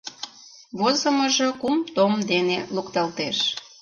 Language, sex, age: Mari, female, 40-49